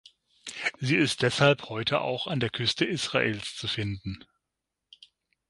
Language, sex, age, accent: German, male, 50-59, Deutschland Deutsch; Süddeutsch